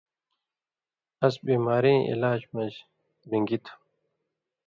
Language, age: Indus Kohistani, 19-29